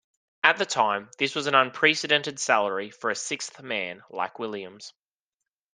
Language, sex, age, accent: English, male, 19-29, Australian English